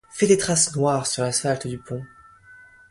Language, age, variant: French, 19-29, Français de métropole